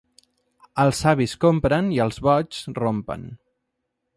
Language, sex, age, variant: Catalan, male, 19-29, Central